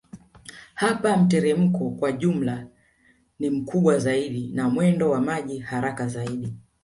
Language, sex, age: Swahili, female, 40-49